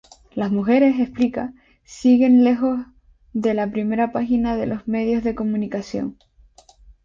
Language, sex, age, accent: Spanish, female, 19-29, España: Islas Canarias